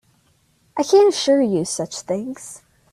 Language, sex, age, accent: English, female, under 19, United States English